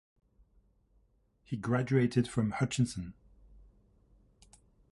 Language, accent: English, United States English